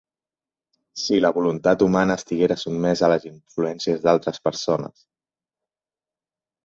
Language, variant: Catalan, Central